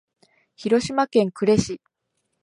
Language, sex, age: Japanese, female, 19-29